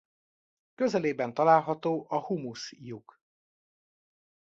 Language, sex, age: Hungarian, male, 40-49